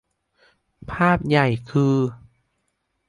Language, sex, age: Thai, male, under 19